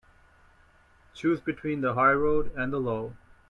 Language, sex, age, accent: English, male, 19-29, India and South Asia (India, Pakistan, Sri Lanka)